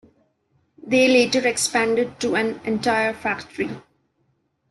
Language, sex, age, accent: English, female, 19-29, India and South Asia (India, Pakistan, Sri Lanka)